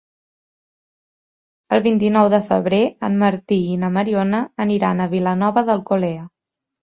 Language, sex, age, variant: Catalan, female, 19-29, Central